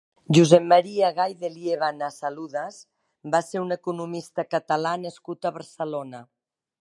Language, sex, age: Catalan, female, 60-69